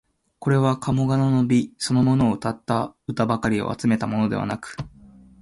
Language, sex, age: Japanese, male, 19-29